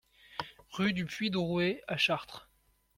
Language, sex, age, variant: French, male, 19-29, Français de métropole